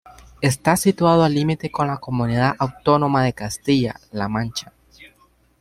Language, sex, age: Spanish, male, 19-29